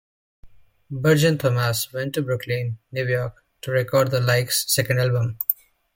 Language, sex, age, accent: English, male, 30-39, England English